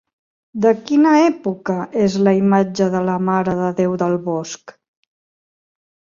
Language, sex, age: Catalan, female, 40-49